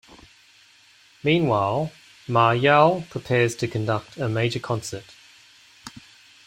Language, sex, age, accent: English, male, 40-49, Australian English